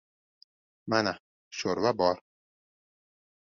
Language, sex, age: Uzbek, male, 19-29